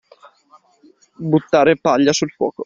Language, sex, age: Italian, male, 19-29